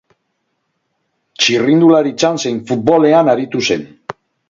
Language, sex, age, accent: Basque, male, 40-49, Mendebalekoa (Araba, Bizkaia, Gipuzkoako mendebaleko herri batzuk)